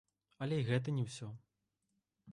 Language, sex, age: Belarusian, male, 19-29